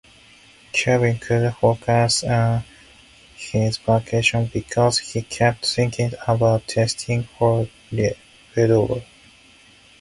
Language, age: English, 19-29